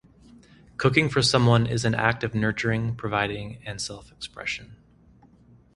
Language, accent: English, United States English